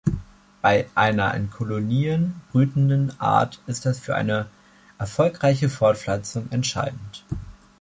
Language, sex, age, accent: German, male, 19-29, Deutschland Deutsch